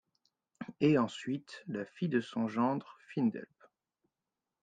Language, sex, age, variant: French, male, 30-39, Français de métropole